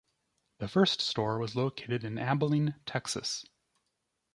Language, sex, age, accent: English, male, 30-39, United States English